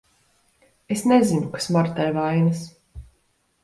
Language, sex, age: Latvian, female, 19-29